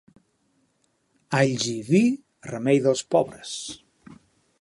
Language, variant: Catalan, Central